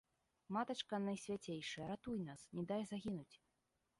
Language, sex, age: Belarusian, female, under 19